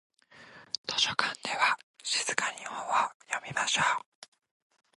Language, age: Japanese, 19-29